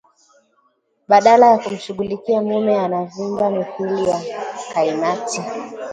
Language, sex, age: Swahili, female, 19-29